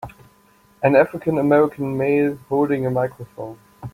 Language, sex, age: English, male, 30-39